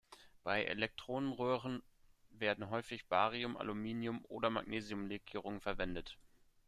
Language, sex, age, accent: German, male, 19-29, Deutschland Deutsch